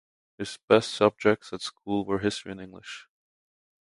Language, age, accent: English, 19-29, United States English